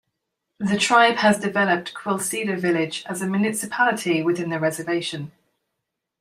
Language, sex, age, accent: English, female, 40-49, England English